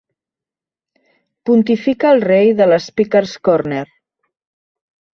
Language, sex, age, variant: Catalan, female, 50-59, Central